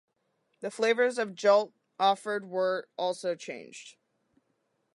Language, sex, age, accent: English, female, under 19, United States English